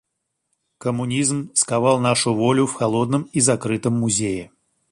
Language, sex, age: Russian, male, 40-49